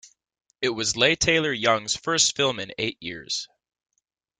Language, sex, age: English, male, 19-29